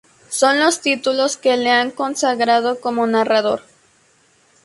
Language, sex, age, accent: Spanish, female, 19-29, México